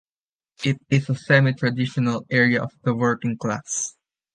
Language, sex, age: English, male, 19-29